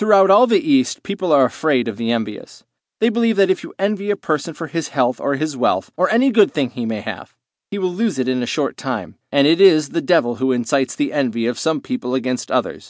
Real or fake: real